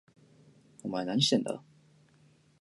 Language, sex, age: Japanese, male, 19-29